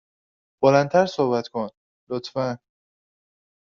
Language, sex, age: Persian, male, under 19